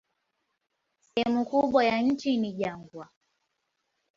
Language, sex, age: Swahili, female, 19-29